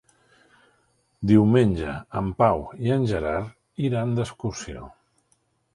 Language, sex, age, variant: Catalan, male, 60-69, Central